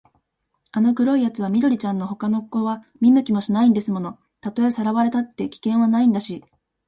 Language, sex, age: Japanese, female, 19-29